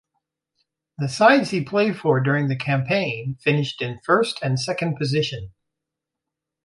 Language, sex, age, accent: English, male, 50-59, United States English